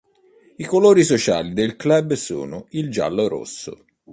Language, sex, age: Italian, male, 30-39